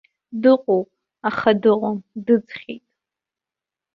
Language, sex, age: Abkhazian, female, 19-29